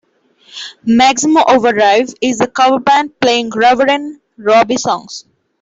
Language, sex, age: English, female, 19-29